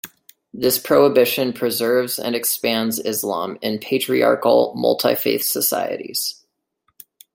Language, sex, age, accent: English, male, 19-29, United States English